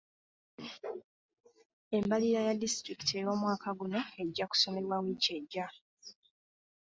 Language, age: Ganda, 30-39